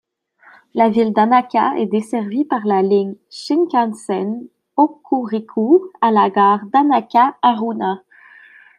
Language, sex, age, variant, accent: French, female, 19-29, Français d'Amérique du Nord, Français du Canada